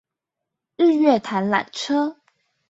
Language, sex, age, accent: Chinese, female, 19-29, 出生地：桃園市